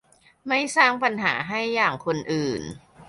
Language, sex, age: Thai, male, under 19